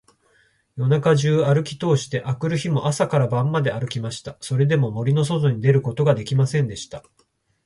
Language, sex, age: Japanese, male, 40-49